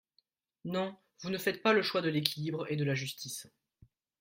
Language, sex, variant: French, male, Français de métropole